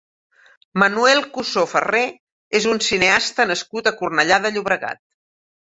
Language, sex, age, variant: Catalan, female, 60-69, Central